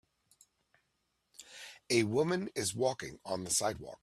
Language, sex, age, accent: English, male, 50-59, United States English